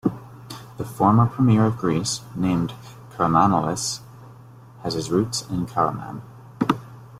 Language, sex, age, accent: English, male, 19-29, United States English